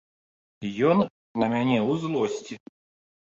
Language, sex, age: Belarusian, male, 30-39